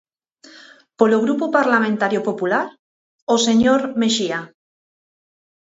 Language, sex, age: Galician, female, 40-49